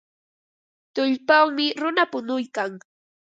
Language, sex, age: Ambo-Pasco Quechua, female, 30-39